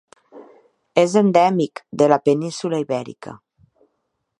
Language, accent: Catalan, valencià